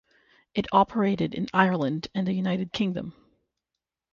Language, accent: English, United States English; Canadian English